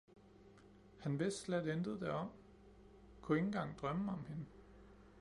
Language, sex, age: Danish, male, 30-39